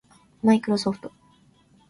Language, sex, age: Japanese, female, under 19